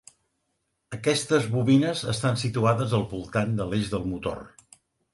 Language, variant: Catalan, Central